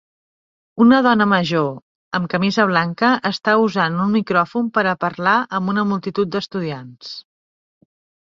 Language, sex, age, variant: Catalan, female, 40-49, Central